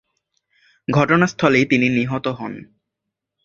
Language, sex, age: Bengali, male, under 19